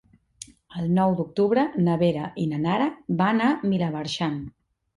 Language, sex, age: Catalan, female, 30-39